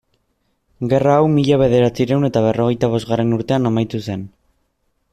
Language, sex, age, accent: Basque, male, 19-29, Erdialdekoa edo Nafarra (Gipuzkoa, Nafarroa)